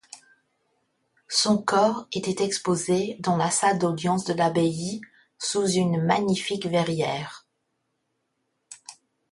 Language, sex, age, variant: French, female, 50-59, Français de métropole